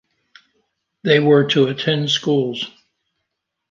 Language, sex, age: English, male, 70-79